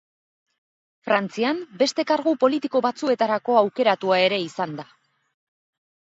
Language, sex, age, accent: Basque, female, 19-29, Erdialdekoa edo Nafarra (Gipuzkoa, Nafarroa)